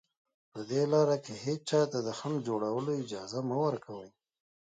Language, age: Pashto, 30-39